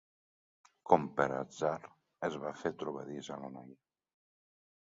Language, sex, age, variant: Catalan, male, 60-69, Central